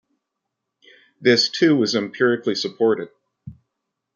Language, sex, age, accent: English, male, 40-49, Canadian English